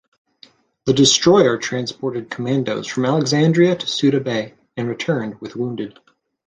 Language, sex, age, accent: English, male, 30-39, United States English